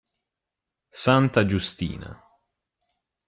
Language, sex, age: Italian, male, 30-39